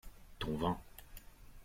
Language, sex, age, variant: French, male, 30-39, Français de métropole